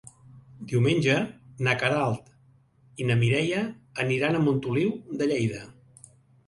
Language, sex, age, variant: Catalan, male, 60-69, Central